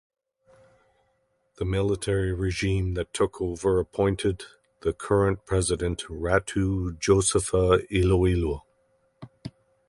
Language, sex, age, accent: English, male, 50-59, Canadian English